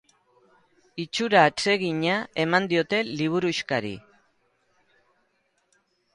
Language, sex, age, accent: Basque, female, 60-69, Erdialdekoa edo Nafarra (Gipuzkoa, Nafarroa)